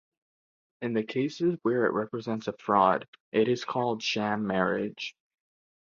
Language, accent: English, United States English